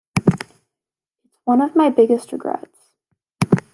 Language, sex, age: English, female, under 19